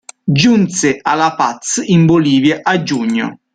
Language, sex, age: Italian, male, 30-39